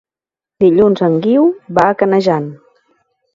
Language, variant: Catalan, Central